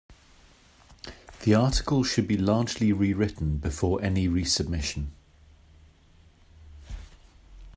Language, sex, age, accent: English, male, 40-49, England English